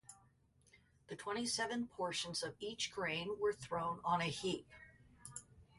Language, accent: English, United States English